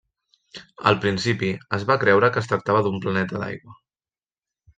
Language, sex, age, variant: Catalan, male, 30-39, Central